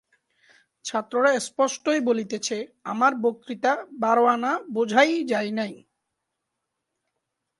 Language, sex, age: Bengali, male, 19-29